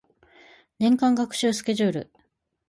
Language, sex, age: Japanese, female, 30-39